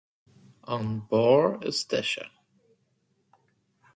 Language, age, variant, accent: Irish, 19-29, Gaeilge na Mumhan, Cainteoir líofa, ní ó dhúchas